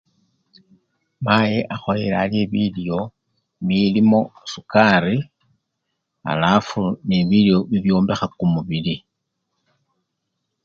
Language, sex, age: Luyia, male, 60-69